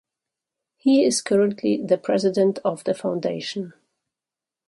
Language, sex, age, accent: English, female, 40-49, England English